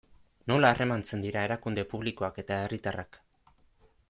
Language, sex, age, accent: Basque, male, 19-29, Erdialdekoa edo Nafarra (Gipuzkoa, Nafarroa)